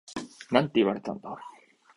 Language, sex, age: Japanese, male, 19-29